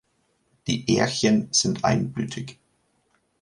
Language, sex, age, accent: German, male, 19-29, Deutschland Deutsch